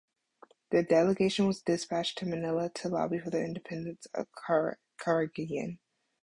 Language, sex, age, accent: English, female, 19-29, United States English